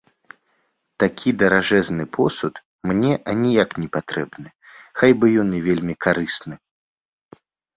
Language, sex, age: Belarusian, male, 19-29